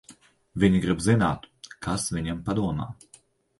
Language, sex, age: Latvian, male, 30-39